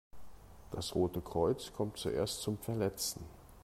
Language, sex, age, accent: German, male, 50-59, Deutschland Deutsch